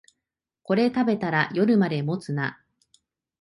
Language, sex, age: Japanese, female, 30-39